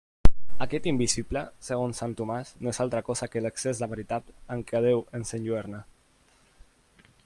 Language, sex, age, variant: Catalan, male, under 19, Central